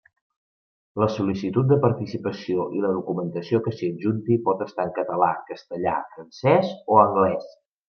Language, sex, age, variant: Catalan, male, 30-39, Central